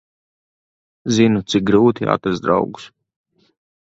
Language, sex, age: Latvian, male, 30-39